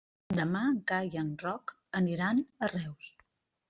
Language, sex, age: Catalan, female, 50-59